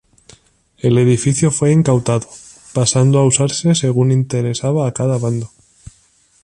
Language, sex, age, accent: Spanish, male, 19-29, España: Norte peninsular (Asturias, Castilla y León, Cantabria, País Vasco, Navarra, Aragón, La Rioja, Guadalajara, Cuenca)